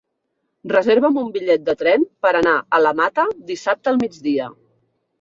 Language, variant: Catalan, Central